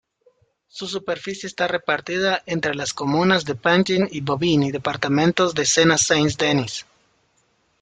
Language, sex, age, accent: Spanish, male, 30-39, América central